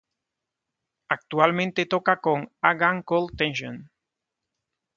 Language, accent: Spanish, España: Sur peninsular (Andalucia, Extremadura, Murcia)